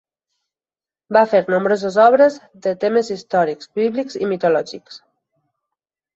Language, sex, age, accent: Catalan, female, 30-39, valencià